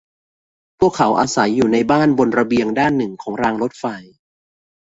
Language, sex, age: Thai, male, 30-39